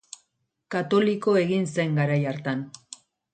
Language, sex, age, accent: Basque, female, 50-59, Erdialdekoa edo Nafarra (Gipuzkoa, Nafarroa)